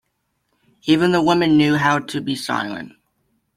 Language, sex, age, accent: English, male, 19-29, United States English